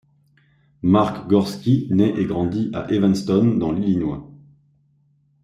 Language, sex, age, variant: French, male, 19-29, Français de métropole